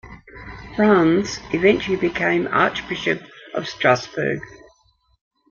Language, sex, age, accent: English, female, 60-69, Australian English